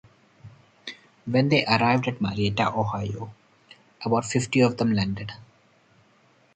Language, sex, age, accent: English, male, 30-39, India and South Asia (India, Pakistan, Sri Lanka); Singaporean English